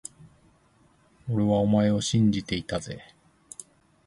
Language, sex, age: Japanese, male, 40-49